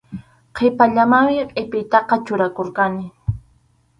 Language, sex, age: Arequipa-La Unión Quechua, female, under 19